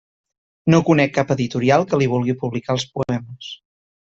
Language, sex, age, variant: Catalan, male, 19-29, Central